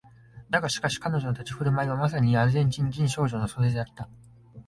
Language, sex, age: Japanese, male, 19-29